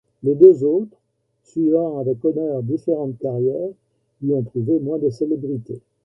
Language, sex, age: French, male, 70-79